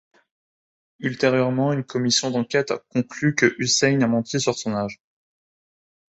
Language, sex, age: French, male, under 19